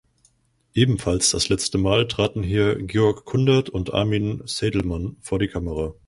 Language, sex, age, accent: German, male, 19-29, Deutschland Deutsch